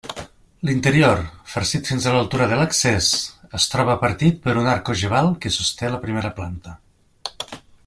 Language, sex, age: Catalan, male, 40-49